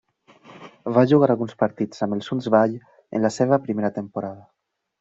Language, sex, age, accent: Catalan, male, 19-29, valencià